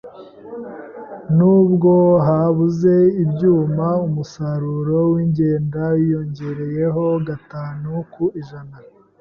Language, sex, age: Kinyarwanda, male, 19-29